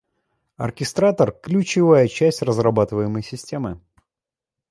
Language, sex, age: Russian, male, 30-39